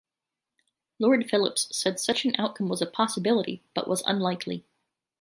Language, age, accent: English, 30-39, United States English